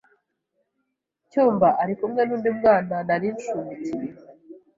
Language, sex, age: Kinyarwanda, female, 19-29